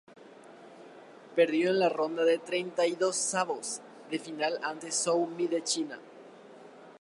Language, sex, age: Spanish, male, under 19